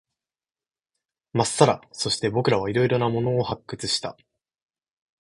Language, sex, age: Japanese, male, 19-29